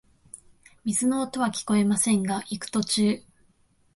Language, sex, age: Japanese, female, 19-29